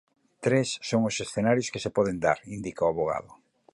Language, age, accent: Galician, 50-59, Central (gheada)